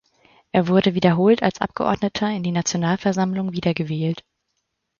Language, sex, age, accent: German, female, 30-39, Deutschland Deutsch